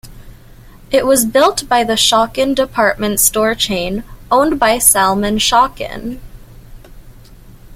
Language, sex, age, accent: English, female, under 19, Canadian English